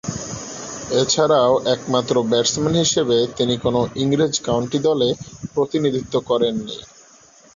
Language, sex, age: Bengali, male, 19-29